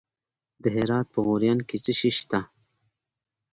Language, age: Pashto, 19-29